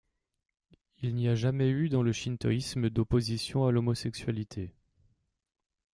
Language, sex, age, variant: French, male, 30-39, Français de métropole